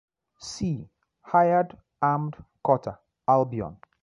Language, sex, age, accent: English, male, 19-29, Southern African (South Africa, Zimbabwe, Namibia)